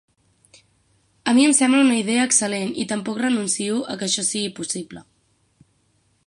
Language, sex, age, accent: Catalan, female, 19-29, central; septentrional